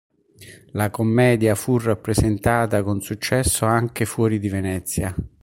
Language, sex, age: Italian, male, 60-69